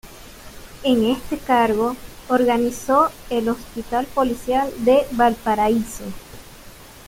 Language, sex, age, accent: Spanish, female, 30-39, Caribe: Cuba, Venezuela, Puerto Rico, República Dominicana, Panamá, Colombia caribeña, México caribeño, Costa del golfo de México